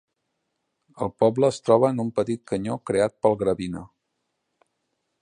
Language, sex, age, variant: Catalan, male, 30-39, Central